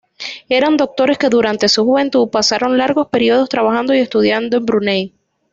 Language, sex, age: Spanish, female, 19-29